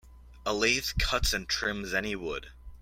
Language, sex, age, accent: English, male, under 19, United States English